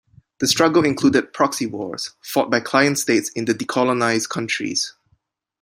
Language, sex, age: English, male, 30-39